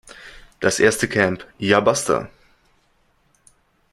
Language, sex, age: German, male, 19-29